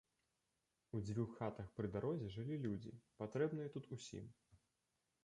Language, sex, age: Belarusian, male, 19-29